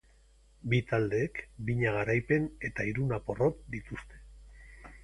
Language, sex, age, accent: Basque, male, 50-59, Mendebalekoa (Araba, Bizkaia, Gipuzkoako mendebaleko herri batzuk)